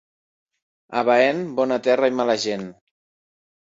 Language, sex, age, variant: Catalan, male, 30-39, Central